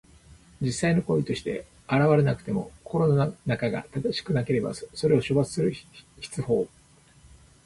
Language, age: Japanese, 60-69